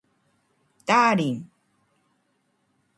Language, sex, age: Japanese, female, 40-49